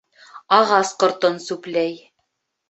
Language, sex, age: Bashkir, female, 30-39